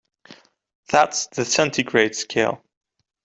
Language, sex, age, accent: English, male, 19-29, England English